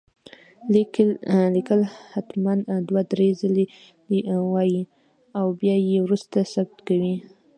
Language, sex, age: Pashto, female, 19-29